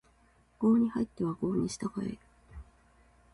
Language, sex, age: Japanese, female, 30-39